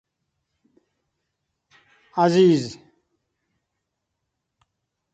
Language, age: Persian, 70-79